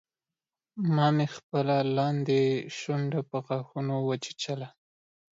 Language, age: Pashto, 19-29